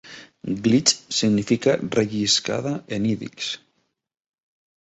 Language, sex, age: Catalan, male, 40-49